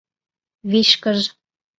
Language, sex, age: Mari, female, 19-29